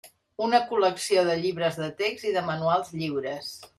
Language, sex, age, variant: Catalan, female, 50-59, Central